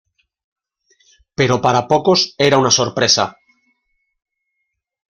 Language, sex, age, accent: Spanish, male, 50-59, España: Norte peninsular (Asturias, Castilla y León, Cantabria, País Vasco, Navarra, Aragón, La Rioja, Guadalajara, Cuenca)